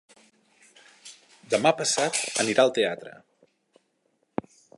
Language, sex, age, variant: Catalan, male, 30-39, Central